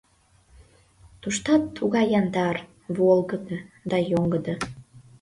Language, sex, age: Mari, female, under 19